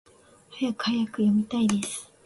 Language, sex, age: Japanese, female, 40-49